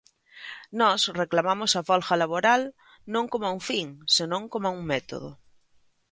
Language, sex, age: Galician, female, 30-39